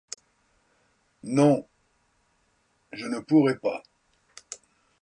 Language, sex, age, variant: French, male, 60-69, Français de métropole